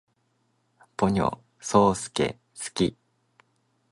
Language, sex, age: Japanese, male, 19-29